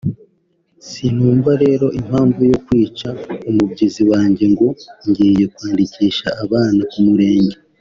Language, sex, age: Kinyarwanda, male, 19-29